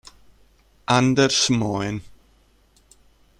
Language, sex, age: Italian, male, 30-39